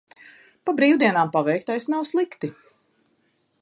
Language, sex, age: Latvian, female, 40-49